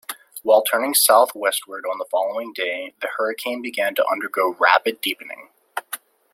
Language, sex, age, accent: English, male, 19-29, United States English